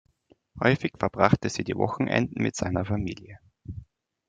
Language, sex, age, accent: German, male, 19-29, Österreichisches Deutsch